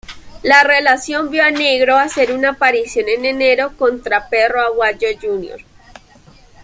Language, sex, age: Spanish, female, 19-29